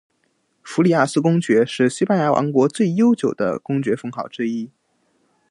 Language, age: Chinese, under 19